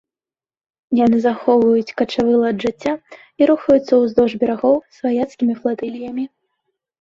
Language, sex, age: Belarusian, female, 19-29